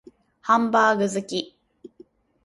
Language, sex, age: Japanese, female, 19-29